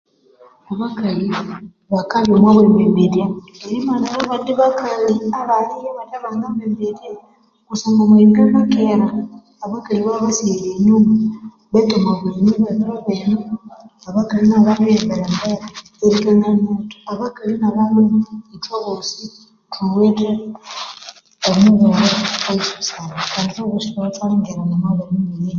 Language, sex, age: Konzo, female, 30-39